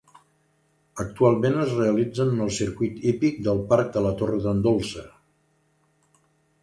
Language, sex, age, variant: Catalan, male, 70-79, Central